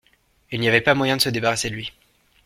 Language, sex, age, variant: French, male, 19-29, Français de métropole